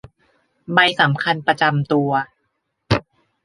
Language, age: Thai, 19-29